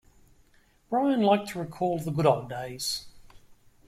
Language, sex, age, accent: English, male, 50-59, Australian English